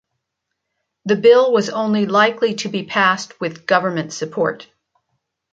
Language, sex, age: English, female, 60-69